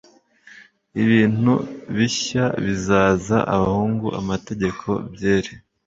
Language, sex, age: Kinyarwanda, male, 19-29